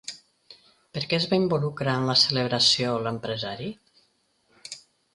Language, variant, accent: Catalan, Tortosí, nord-occidental